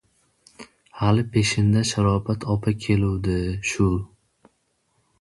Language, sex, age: Uzbek, male, 19-29